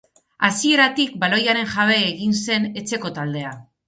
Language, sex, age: Basque, female, 40-49